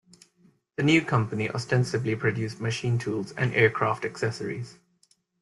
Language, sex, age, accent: English, male, 30-39, England English